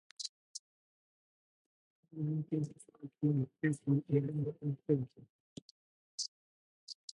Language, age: English, 19-29